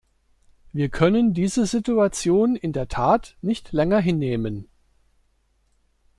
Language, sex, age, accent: German, male, 50-59, Deutschland Deutsch